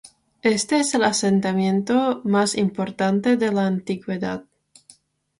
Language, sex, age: Spanish, female, 19-29